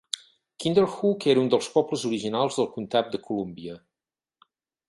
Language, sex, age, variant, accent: Catalan, male, 50-59, Central, Girona